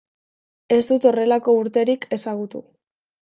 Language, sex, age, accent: Basque, female, 19-29, Mendebalekoa (Araba, Bizkaia, Gipuzkoako mendebaleko herri batzuk)